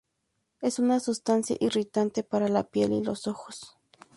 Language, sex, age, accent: Spanish, female, 19-29, México